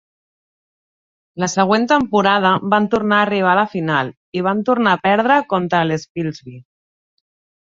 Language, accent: Catalan, Barcelona